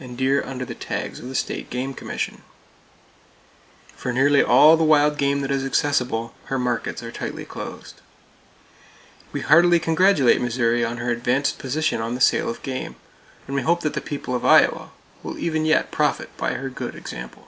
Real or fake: real